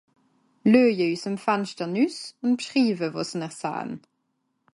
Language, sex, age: Swiss German, female, 19-29